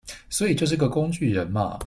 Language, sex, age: Chinese, male, 30-39